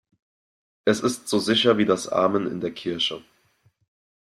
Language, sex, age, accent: German, male, 19-29, Deutschland Deutsch